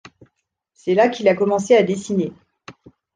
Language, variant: French, Français de métropole